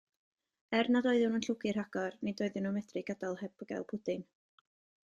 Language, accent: Welsh, Y Deyrnas Unedig Cymraeg